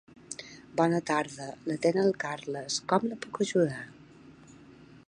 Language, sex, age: Catalan, female, 40-49